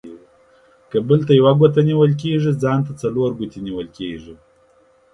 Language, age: Pashto, 30-39